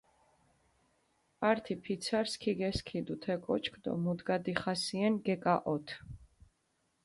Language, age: Mingrelian, 40-49